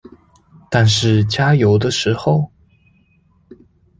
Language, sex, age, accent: Chinese, male, 19-29, 出生地：臺北市